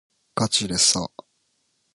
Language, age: Japanese, 19-29